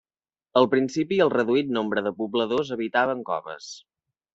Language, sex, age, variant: Catalan, male, under 19, Central